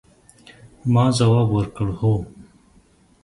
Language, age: Pashto, 30-39